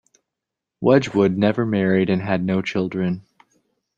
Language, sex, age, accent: English, male, 19-29, United States English